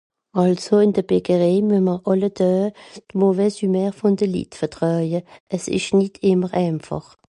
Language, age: Swiss German, 50-59